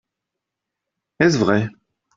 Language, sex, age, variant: French, male, 40-49, Français de métropole